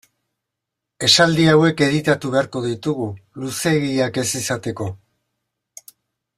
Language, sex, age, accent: Basque, male, 60-69, Mendebalekoa (Araba, Bizkaia, Gipuzkoako mendebaleko herri batzuk)